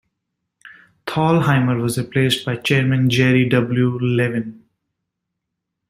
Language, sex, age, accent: English, male, 19-29, United States English